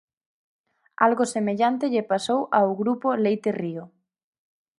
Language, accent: Galician, Central (gheada); Normativo (estándar)